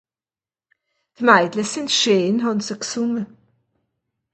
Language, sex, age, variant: Swiss German, female, 60-69, Nordniederàlemmànisch (Rishoffe, Zàwere, Bùsswìller, Hawenau, Brüemt, Stroossbùri, Molse, Dàmbàch, Schlettstàtt, Pfàlzbùri usw.)